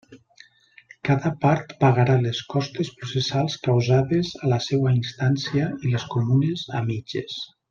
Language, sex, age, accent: Catalan, male, 40-49, valencià